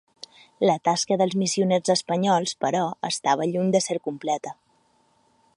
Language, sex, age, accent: Catalan, female, 30-39, balear; central